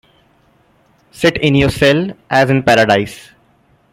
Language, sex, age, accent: English, male, 19-29, India and South Asia (India, Pakistan, Sri Lanka)